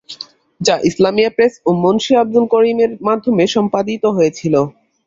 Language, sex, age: Bengali, male, under 19